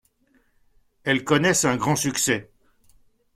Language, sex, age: French, male, 60-69